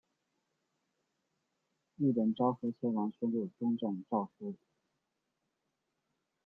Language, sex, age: Chinese, male, 19-29